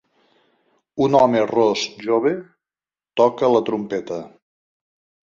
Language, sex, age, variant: Catalan, male, 50-59, Nord-Occidental